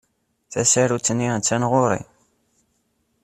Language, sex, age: Kabyle, male, 19-29